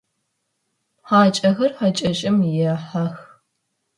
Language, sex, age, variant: Adyghe, female, 30-39, Адыгабзэ (Кирил, пстэумэ зэдыряе)